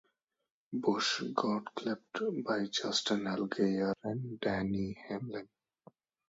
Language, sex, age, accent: English, male, 19-29, India and South Asia (India, Pakistan, Sri Lanka)